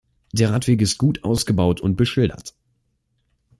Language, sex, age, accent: German, male, under 19, Deutschland Deutsch